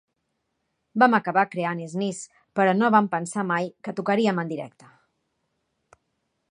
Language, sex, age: Catalan, female, 40-49